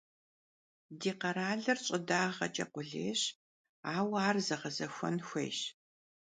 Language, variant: Kabardian, Адыгэбзэ (Къэбэрдей, Кирил, псоми зэдай)